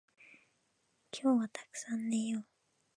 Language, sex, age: Japanese, female, under 19